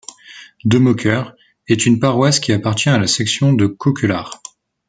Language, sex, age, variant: French, male, 19-29, Français de métropole